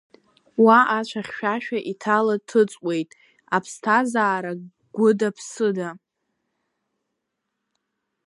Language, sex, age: Abkhazian, female, under 19